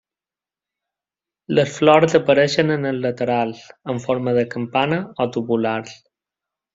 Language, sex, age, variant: Catalan, male, 30-39, Balear